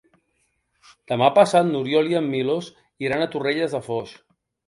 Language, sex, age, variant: Catalan, male, 50-59, Balear